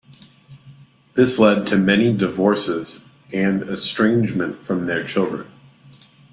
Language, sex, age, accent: English, male, 30-39, United States English